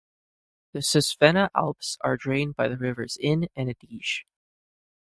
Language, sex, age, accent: English, male, 19-29, United States English